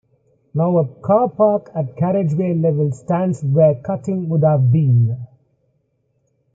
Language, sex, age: English, male, 40-49